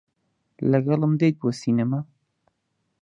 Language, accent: Central Kurdish, سۆرانی